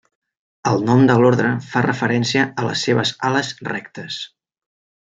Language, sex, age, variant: Catalan, male, 30-39, Central